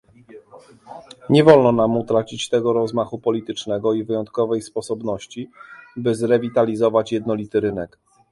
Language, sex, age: Polish, male, 40-49